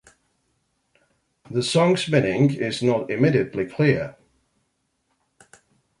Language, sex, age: English, male, 40-49